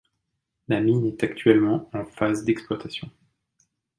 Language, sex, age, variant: French, male, 30-39, Français de métropole